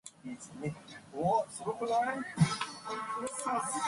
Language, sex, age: English, female, 19-29